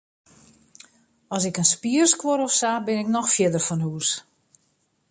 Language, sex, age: Western Frisian, female, 50-59